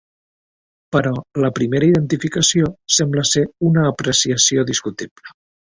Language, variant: Catalan, Central